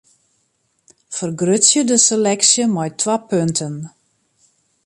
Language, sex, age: Western Frisian, female, 50-59